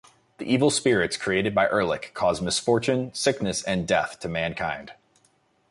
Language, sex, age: English, male, 19-29